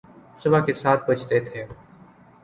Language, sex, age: Urdu, male, 19-29